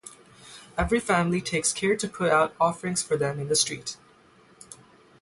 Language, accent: English, United States English; England English; India and South Asia (India, Pakistan, Sri Lanka)